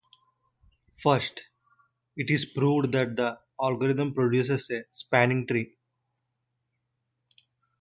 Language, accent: English, India and South Asia (India, Pakistan, Sri Lanka)